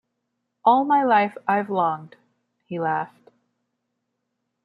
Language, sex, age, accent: English, female, 19-29, United States English